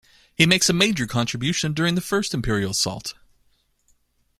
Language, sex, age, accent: English, male, 30-39, United States English